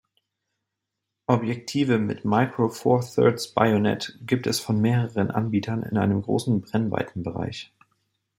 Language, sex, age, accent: German, male, 30-39, Deutschland Deutsch